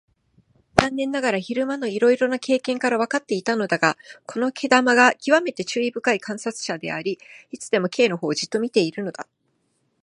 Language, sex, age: Japanese, female, 40-49